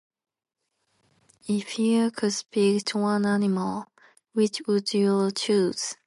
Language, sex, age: English, female, under 19